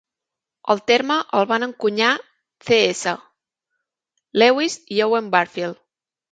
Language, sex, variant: Catalan, female, Central